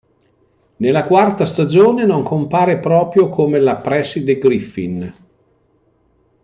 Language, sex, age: Italian, male, 60-69